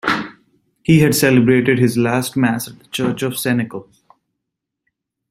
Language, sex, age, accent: English, male, 19-29, United States English